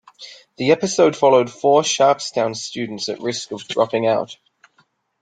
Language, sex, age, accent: English, male, 19-29, England English